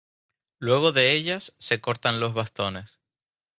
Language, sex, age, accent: Spanish, male, 19-29, España: Islas Canarias